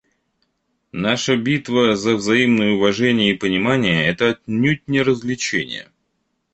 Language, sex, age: Russian, male, 30-39